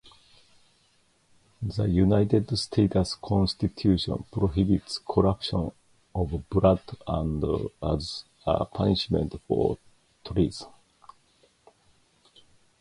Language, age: English, 50-59